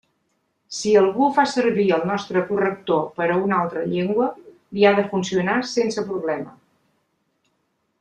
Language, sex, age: Catalan, female, 70-79